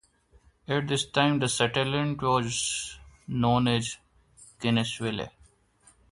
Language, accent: English, India and South Asia (India, Pakistan, Sri Lanka)